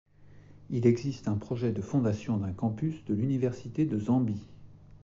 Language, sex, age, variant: French, male, 40-49, Français de métropole